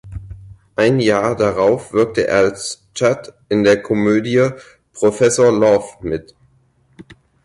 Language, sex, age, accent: German, male, 19-29, Deutschland Deutsch